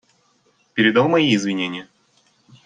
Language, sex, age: Russian, male, 19-29